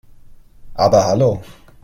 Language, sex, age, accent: German, male, 19-29, Deutschland Deutsch